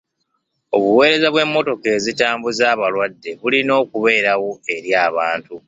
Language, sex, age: Ganda, male, 19-29